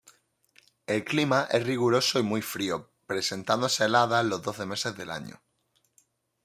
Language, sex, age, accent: Spanish, male, 30-39, España: Sur peninsular (Andalucia, Extremadura, Murcia)